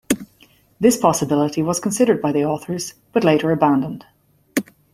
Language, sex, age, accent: English, female, 40-49, Irish English